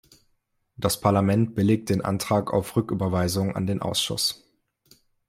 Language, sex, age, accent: German, male, 19-29, Deutschland Deutsch